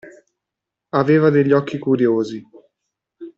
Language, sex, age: Italian, male, 30-39